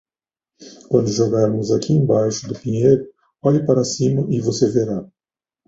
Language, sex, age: Portuguese, male, 50-59